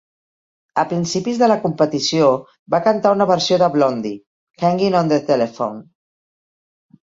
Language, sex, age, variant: Catalan, female, 40-49, Central